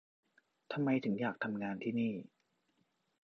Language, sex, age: Thai, male, 30-39